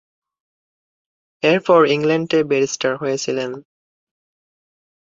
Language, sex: Bengali, male